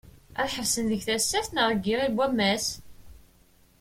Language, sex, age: Kabyle, female, 19-29